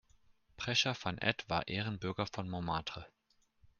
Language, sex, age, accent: German, male, 19-29, Deutschland Deutsch